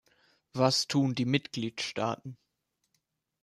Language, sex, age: German, male, under 19